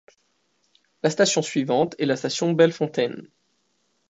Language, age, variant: French, 19-29, Français de métropole